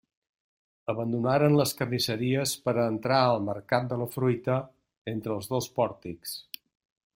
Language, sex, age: Catalan, male, 60-69